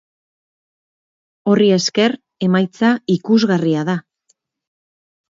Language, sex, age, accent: Basque, female, 40-49, Erdialdekoa edo Nafarra (Gipuzkoa, Nafarroa)